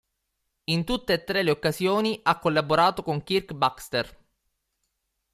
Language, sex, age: Italian, male, 19-29